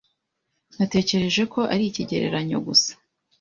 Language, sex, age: Kinyarwanda, female, 19-29